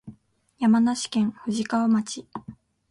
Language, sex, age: Japanese, female, 19-29